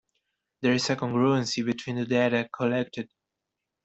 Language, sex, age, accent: English, male, 19-29, United States English